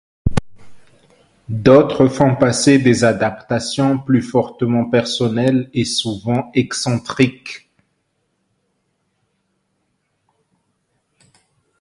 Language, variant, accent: French, Français d'Afrique subsaharienne et des îles africaines, Français de Madagascar